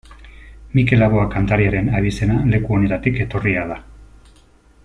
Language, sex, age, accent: Basque, male, 40-49, Mendebalekoa (Araba, Bizkaia, Gipuzkoako mendebaleko herri batzuk)